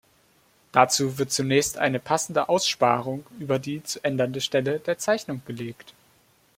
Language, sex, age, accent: German, male, 19-29, Deutschland Deutsch